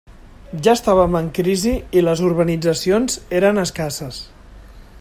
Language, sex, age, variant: Catalan, male, 40-49, Central